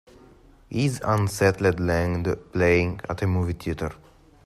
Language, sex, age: English, male, under 19